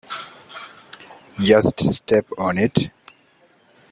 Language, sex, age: English, male, 19-29